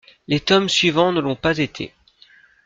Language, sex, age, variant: French, female, 19-29, Français de métropole